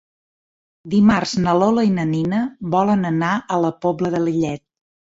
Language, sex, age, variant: Catalan, female, 50-59, Central